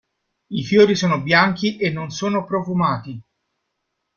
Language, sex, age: Italian, male, 40-49